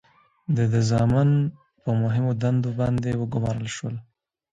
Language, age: Pashto, 19-29